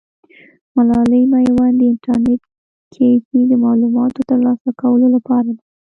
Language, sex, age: Pashto, female, 19-29